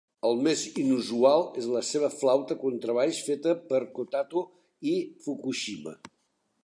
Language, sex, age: Catalan, male, 60-69